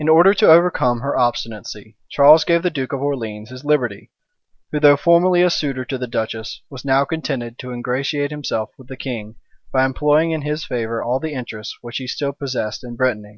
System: none